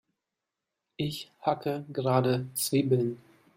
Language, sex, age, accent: German, male, 30-39, Deutschland Deutsch